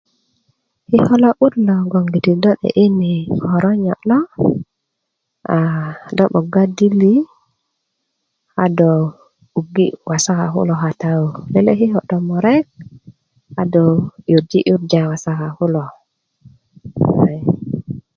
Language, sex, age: Kuku, female, 19-29